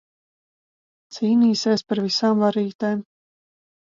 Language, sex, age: Latvian, female, 40-49